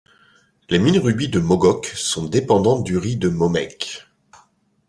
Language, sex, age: French, male, 40-49